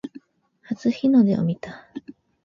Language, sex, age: Japanese, female, 19-29